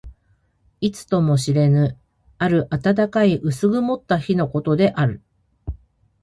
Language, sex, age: Japanese, female, 40-49